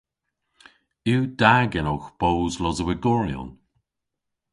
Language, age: Cornish, 50-59